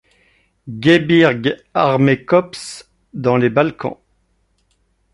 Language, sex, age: French, male, 50-59